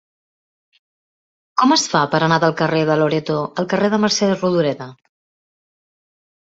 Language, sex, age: Catalan, female, 40-49